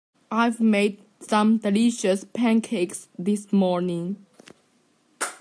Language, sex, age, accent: English, male, under 19, England English